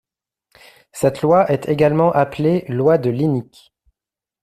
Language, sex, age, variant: French, male, 19-29, Français de métropole